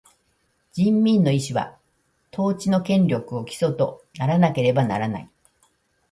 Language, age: Japanese, 60-69